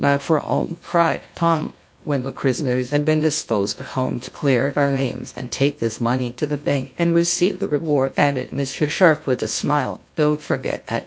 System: TTS, GlowTTS